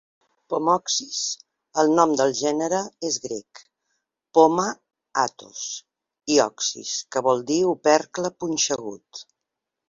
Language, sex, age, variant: Catalan, female, 50-59, Central